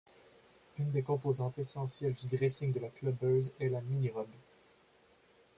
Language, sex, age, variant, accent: French, male, 19-29, Français d'Amérique du Nord, Français du Canada